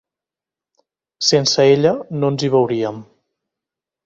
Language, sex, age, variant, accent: Catalan, male, 19-29, Central, central